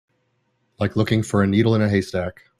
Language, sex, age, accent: English, male, 30-39, United States English